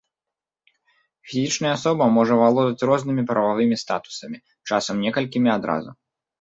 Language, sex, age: Belarusian, male, 30-39